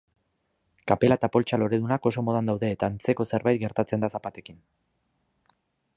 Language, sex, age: Basque, male, 30-39